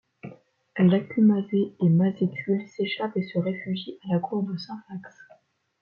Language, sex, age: French, female, under 19